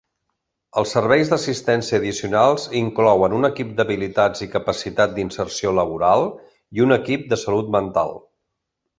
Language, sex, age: Catalan, male, 60-69